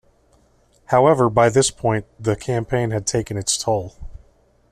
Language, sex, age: English, male, 30-39